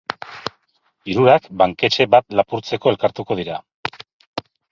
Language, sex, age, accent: Basque, male, 50-59, Erdialdekoa edo Nafarra (Gipuzkoa, Nafarroa)